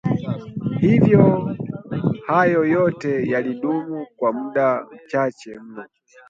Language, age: Swahili, 19-29